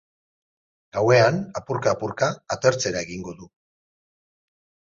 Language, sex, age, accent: Basque, male, 40-49, Erdialdekoa edo Nafarra (Gipuzkoa, Nafarroa)